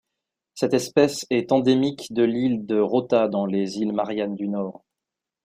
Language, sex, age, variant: French, male, 19-29, Français de métropole